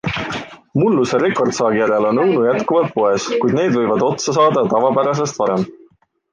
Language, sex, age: Estonian, male, 19-29